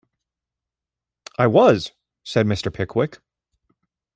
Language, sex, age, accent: English, male, 40-49, United States English